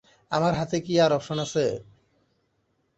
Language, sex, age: Bengali, male, 19-29